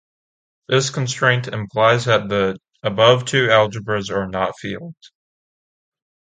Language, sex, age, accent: English, male, under 19, United States English